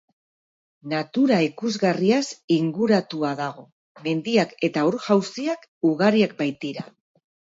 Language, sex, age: Basque, female, 40-49